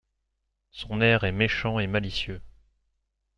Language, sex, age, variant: French, male, 19-29, Français de métropole